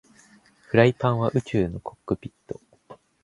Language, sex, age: Japanese, male, 19-29